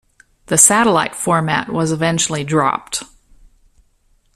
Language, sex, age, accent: English, female, 50-59, United States English